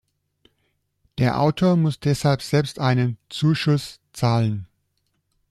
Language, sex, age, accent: German, male, 40-49, Deutschland Deutsch